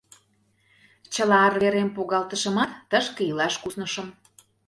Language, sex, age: Mari, female, 30-39